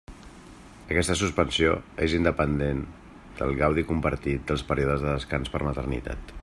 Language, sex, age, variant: Catalan, male, 40-49, Central